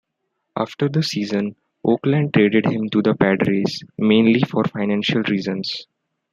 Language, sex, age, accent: English, male, 19-29, India and South Asia (India, Pakistan, Sri Lanka)